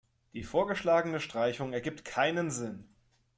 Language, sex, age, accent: German, male, 30-39, Deutschland Deutsch